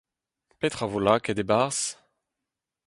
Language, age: Breton, 30-39